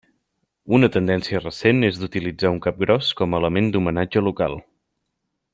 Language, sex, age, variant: Catalan, male, 30-39, Central